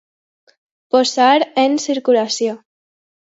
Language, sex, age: Catalan, female, under 19